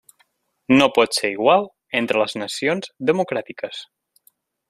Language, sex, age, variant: Catalan, male, 30-39, Nord-Occidental